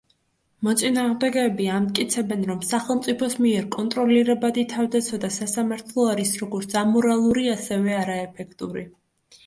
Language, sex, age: Georgian, female, under 19